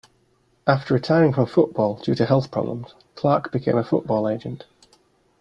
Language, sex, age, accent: English, male, 40-49, England English